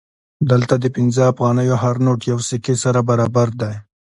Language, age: Pashto, 30-39